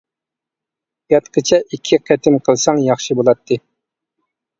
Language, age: Uyghur, 19-29